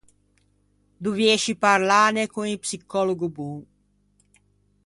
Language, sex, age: Ligurian, female, 60-69